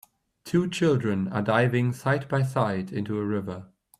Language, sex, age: English, male, 30-39